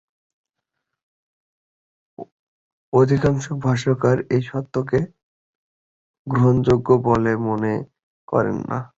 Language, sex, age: Bengali, male, 19-29